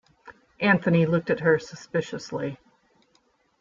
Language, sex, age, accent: English, female, 50-59, United States English